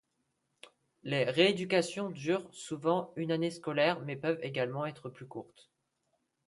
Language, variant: French, Français de métropole